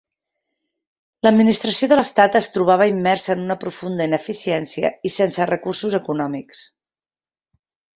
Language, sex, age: Catalan, female, 40-49